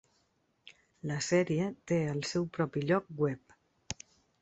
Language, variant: Catalan, Central